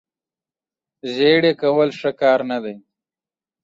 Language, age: Pashto, 30-39